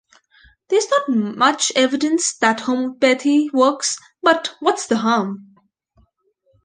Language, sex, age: English, female, under 19